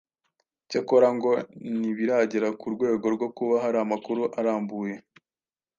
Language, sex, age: Kinyarwanda, male, 19-29